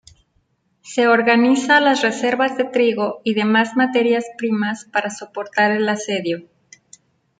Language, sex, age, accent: Spanish, female, 40-49, México